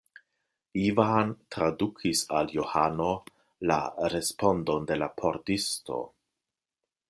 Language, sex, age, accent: Esperanto, male, 50-59, Internacia